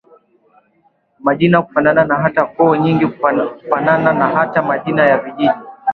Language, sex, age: Swahili, male, 19-29